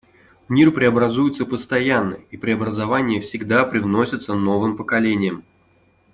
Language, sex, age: Russian, male, 30-39